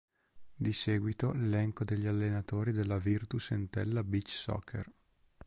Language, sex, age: Italian, male, 30-39